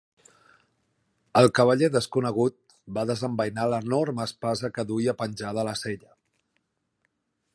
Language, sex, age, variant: Catalan, male, 40-49, Central